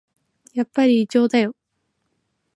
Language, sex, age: Japanese, female, 19-29